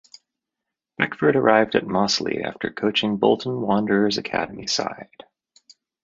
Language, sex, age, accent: English, male, 30-39, United States English